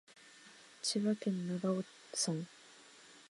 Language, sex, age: Japanese, female, under 19